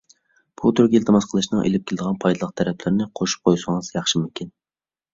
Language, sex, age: Uyghur, male, 19-29